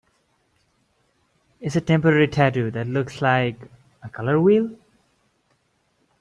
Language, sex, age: English, male, 19-29